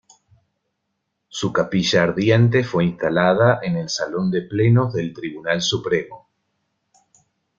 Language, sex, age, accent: Spanish, male, 50-59, Rioplatense: Argentina, Uruguay, este de Bolivia, Paraguay